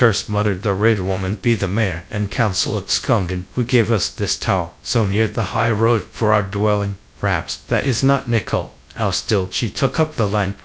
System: TTS, GradTTS